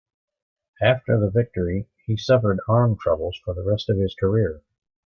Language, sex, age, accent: English, male, 70-79, United States English